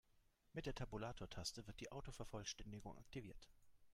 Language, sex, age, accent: German, male, 30-39, Deutschland Deutsch